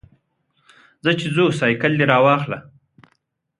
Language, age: Pashto, 30-39